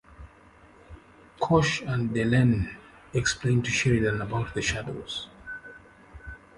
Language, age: English, 50-59